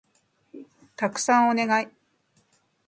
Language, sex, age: Japanese, female, 50-59